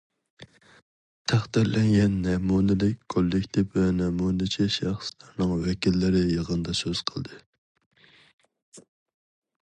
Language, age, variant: Uyghur, 19-29, ئۇيغۇر تىلى